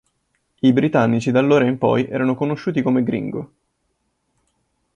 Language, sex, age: Italian, male, 19-29